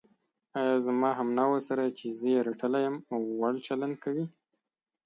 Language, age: Pashto, 30-39